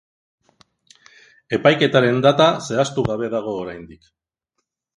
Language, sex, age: Basque, male, 50-59